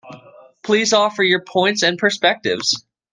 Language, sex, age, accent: English, male, 19-29, United States English